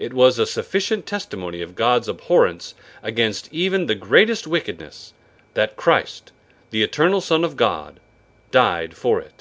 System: none